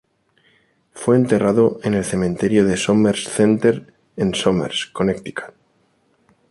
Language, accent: Spanish, España: Centro-Sur peninsular (Madrid, Toledo, Castilla-La Mancha)